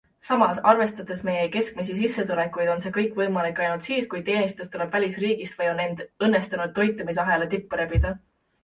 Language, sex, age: Estonian, female, 19-29